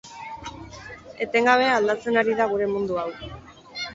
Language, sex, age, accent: Basque, female, 19-29, Mendebalekoa (Araba, Bizkaia, Gipuzkoako mendebaleko herri batzuk)